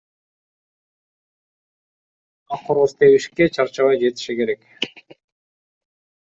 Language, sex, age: Kyrgyz, male, 40-49